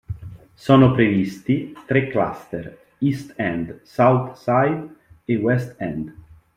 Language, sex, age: Italian, male, 30-39